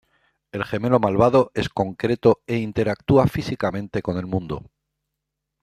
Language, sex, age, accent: Spanish, male, 60-69, España: Centro-Sur peninsular (Madrid, Toledo, Castilla-La Mancha)